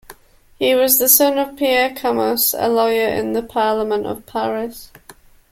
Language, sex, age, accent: English, female, 19-29, England English